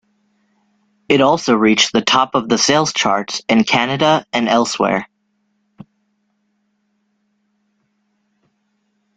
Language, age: English, 19-29